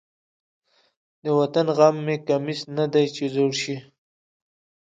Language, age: Pashto, 30-39